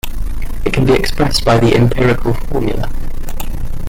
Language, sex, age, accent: English, male, 19-29, England English